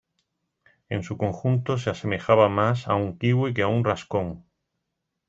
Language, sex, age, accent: Spanish, male, 40-49, España: Sur peninsular (Andalucia, Extremadura, Murcia)